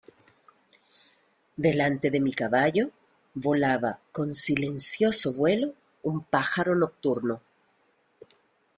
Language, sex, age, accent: Spanish, female, 40-49, América central